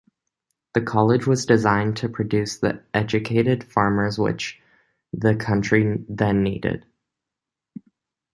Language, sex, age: English, male, under 19